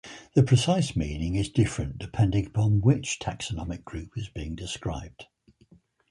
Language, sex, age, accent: English, male, 70-79, England English